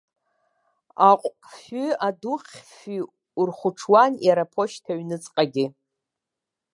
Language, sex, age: Abkhazian, female, 50-59